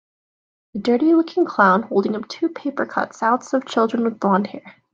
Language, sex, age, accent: English, female, 19-29, United States English